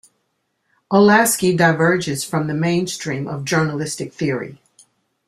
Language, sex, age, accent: English, female, 60-69, United States English